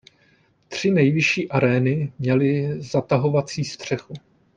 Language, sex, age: Czech, male, 30-39